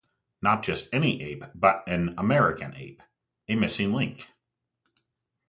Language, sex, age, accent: English, male, 30-39, United States English